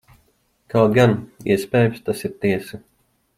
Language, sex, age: Latvian, male, 19-29